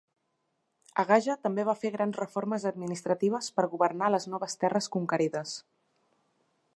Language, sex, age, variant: Catalan, female, 30-39, Central